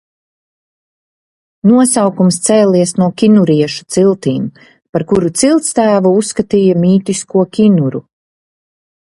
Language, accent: Latvian, bez akcenta